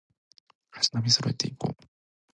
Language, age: Japanese, 19-29